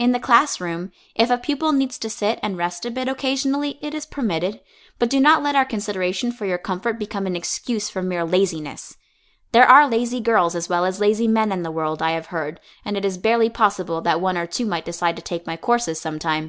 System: none